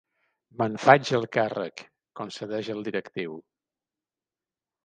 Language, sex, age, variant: Catalan, male, 50-59, Balear